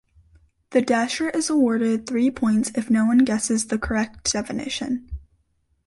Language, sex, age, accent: English, female, under 19, United States English